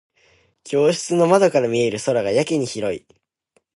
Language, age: Japanese, under 19